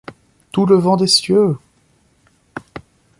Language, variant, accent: French, Français d'Europe, Français de Belgique